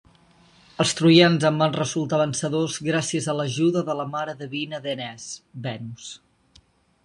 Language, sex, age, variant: Catalan, male, 19-29, Nord-Occidental